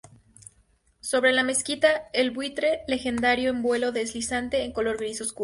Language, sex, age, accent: Spanish, female, 19-29, México